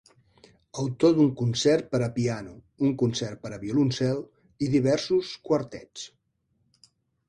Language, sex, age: Catalan, male, 50-59